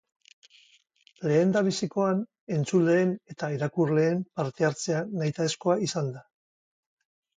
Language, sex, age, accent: Basque, male, 50-59, Mendebalekoa (Araba, Bizkaia, Gipuzkoako mendebaleko herri batzuk)